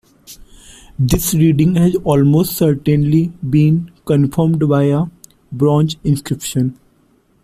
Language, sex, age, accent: English, male, 19-29, India and South Asia (India, Pakistan, Sri Lanka)